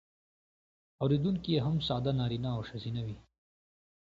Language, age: Pashto, 19-29